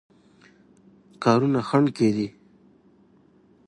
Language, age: Pashto, 19-29